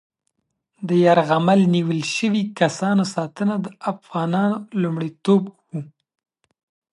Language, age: Pashto, 19-29